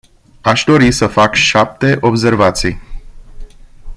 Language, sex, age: Romanian, male, 30-39